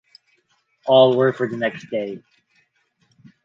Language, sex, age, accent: English, male, 19-29, Filipino